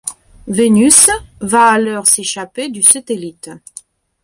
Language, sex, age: French, female, 30-39